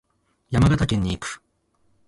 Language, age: Japanese, 40-49